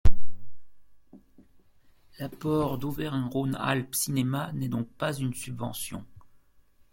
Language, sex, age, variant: French, male, 50-59, Français de métropole